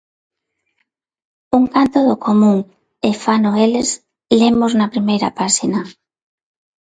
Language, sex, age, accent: Galician, female, 40-49, Neofalante